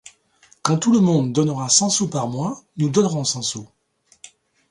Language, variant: French, Français de métropole